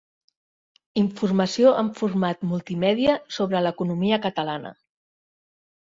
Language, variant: Catalan, Central